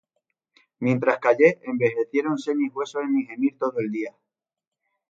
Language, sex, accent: Spanish, male, España: Sur peninsular (Andalucia, Extremadura, Murcia)